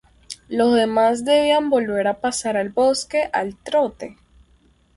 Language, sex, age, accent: Spanish, female, under 19, Caribe: Cuba, Venezuela, Puerto Rico, República Dominicana, Panamá, Colombia caribeña, México caribeño, Costa del golfo de México